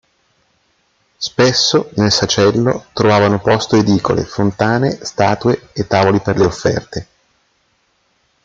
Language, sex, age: Italian, male, 40-49